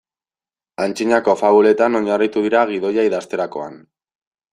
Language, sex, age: Basque, male, 19-29